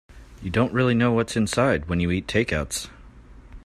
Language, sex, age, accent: English, male, 30-39, United States English